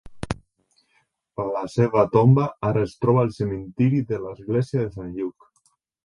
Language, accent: Catalan, valencià